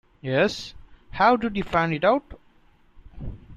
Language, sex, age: English, male, 19-29